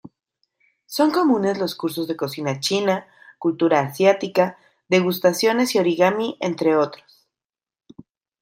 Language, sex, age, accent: Spanish, female, 30-39, México